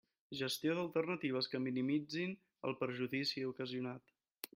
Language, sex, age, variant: Catalan, male, 19-29, Central